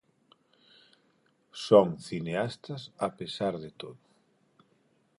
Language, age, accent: Galician, 40-49, Normativo (estándar); Neofalante